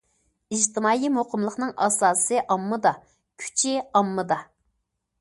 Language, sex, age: Uyghur, female, 40-49